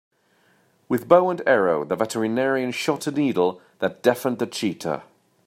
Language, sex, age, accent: English, male, 30-39, England English